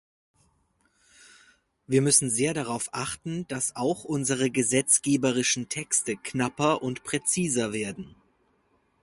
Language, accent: German, Deutschland Deutsch